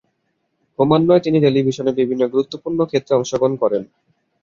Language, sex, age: Bengali, male, 19-29